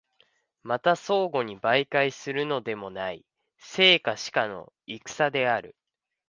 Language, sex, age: Japanese, male, 19-29